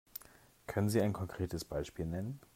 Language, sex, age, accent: German, male, 40-49, Deutschland Deutsch